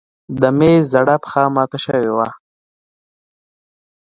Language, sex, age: Pashto, male, 19-29